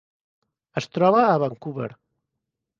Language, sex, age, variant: Catalan, male, 50-59, Central